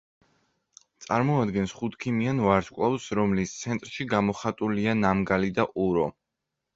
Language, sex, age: Georgian, male, under 19